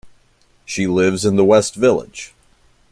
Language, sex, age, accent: English, male, 30-39, United States English